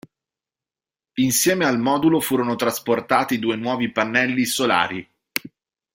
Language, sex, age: Italian, male, 30-39